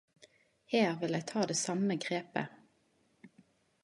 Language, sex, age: Norwegian Nynorsk, female, 30-39